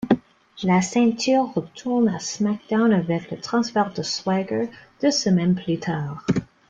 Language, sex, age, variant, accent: French, female, 19-29, Français d'Amérique du Nord, Français du Canada